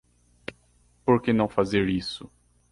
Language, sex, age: Portuguese, male, 19-29